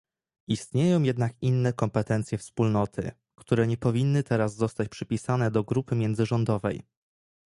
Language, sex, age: Polish, male, 19-29